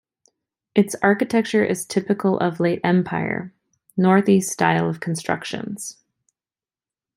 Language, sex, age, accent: English, female, 30-39, United States English